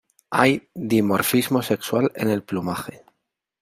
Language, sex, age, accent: Spanish, male, 30-39, España: Centro-Sur peninsular (Madrid, Toledo, Castilla-La Mancha)